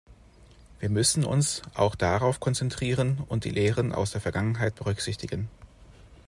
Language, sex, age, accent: German, male, 30-39, Deutschland Deutsch